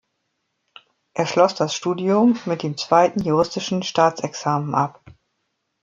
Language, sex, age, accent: German, female, 40-49, Deutschland Deutsch